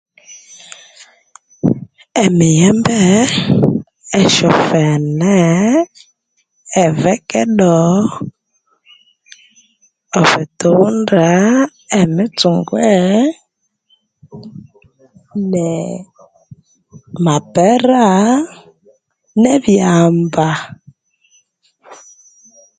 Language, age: Konzo, 19-29